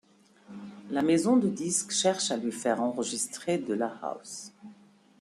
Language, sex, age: French, female, 50-59